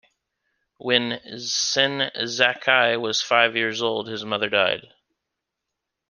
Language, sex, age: English, male, 19-29